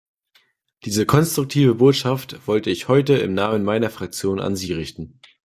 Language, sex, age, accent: German, male, 19-29, Deutschland Deutsch